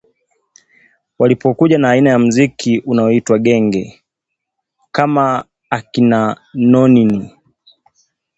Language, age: Swahili, 19-29